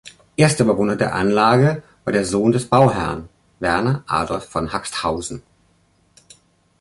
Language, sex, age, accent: German, male, 50-59, Deutschland Deutsch